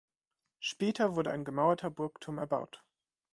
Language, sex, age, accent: German, male, 19-29, Deutschland Deutsch